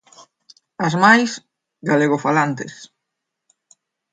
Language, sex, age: Galician, female, 60-69